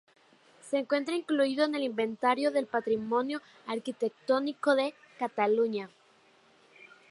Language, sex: Spanish, female